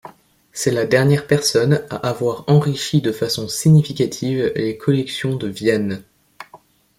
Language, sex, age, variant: French, male, under 19, Français de métropole